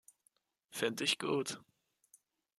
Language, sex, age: German, male, 19-29